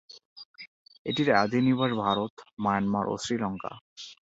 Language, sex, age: Bengali, male, under 19